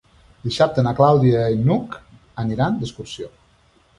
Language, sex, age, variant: Catalan, male, 40-49, Central